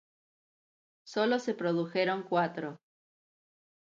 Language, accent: Spanish, Rioplatense: Argentina, Uruguay, este de Bolivia, Paraguay